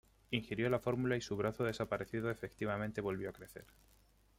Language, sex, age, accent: Spanish, male, 30-39, España: Centro-Sur peninsular (Madrid, Toledo, Castilla-La Mancha)